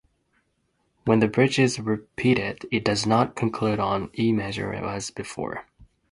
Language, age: English, 19-29